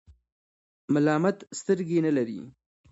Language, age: Pashto, 19-29